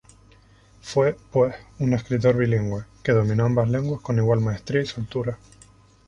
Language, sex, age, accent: Spanish, male, 19-29, España: Islas Canarias